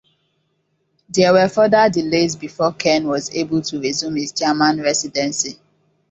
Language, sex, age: English, female, 19-29